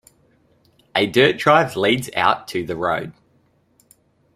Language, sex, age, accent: English, male, 19-29, Australian English